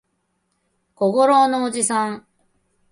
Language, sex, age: Japanese, female, 30-39